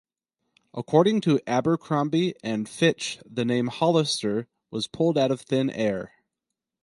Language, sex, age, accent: English, male, 30-39, United States English